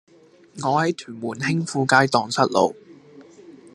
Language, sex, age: Cantonese, male, 19-29